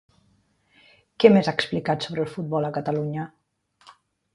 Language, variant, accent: Catalan, Central, central